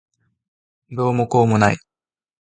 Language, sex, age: Japanese, male, 19-29